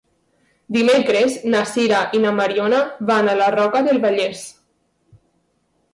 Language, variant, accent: Catalan, Valencià meridional, valencià